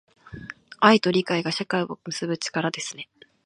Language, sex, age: Japanese, female, 19-29